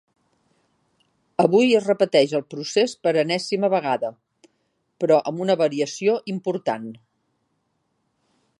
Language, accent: Catalan, tarragoní